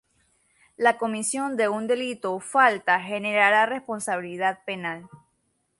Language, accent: Spanish, América central; Caribe: Cuba, Venezuela, Puerto Rico, República Dominicana, Panamá, Colombia caribeña, México caribeño, Costa del golfo de México